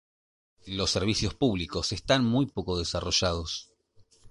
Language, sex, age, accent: Spanish, male, 40-49, Rioplatense: Argentina, Uruguay, este de Bolivia, Paraguay